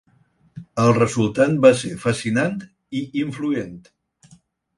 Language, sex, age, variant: Catalan, male, 60-69, Central